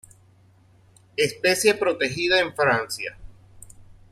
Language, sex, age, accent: Spanish, male, 40-49, Caribe: Cuba, Venezuela, Puerto Rico, República Dominicana, Panamá, Colombia caribeña, México caribeño, Costa del golfo de México